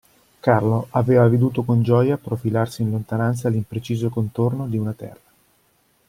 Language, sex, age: Italian, male, 40-49